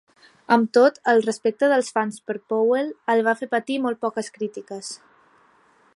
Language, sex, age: Catalan, female, 19-29